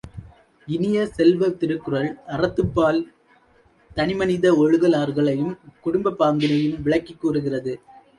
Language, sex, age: Tamil, male, 19-29